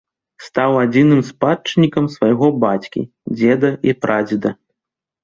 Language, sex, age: Belarusian, male, 30-39